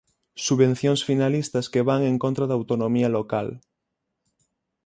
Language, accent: Galician, Oriental (común en zona oriental); Normativo (estándar)